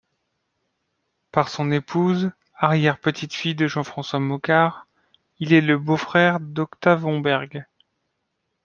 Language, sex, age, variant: French, male, 30-39, Français de métropole